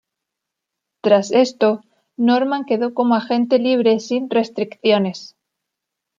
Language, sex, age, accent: Spanish, female, 30-39, España: Sur peninsular (Andalucia, Extremadura, Murcia)